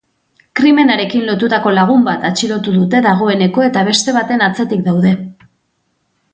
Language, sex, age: Basque, female, 40-49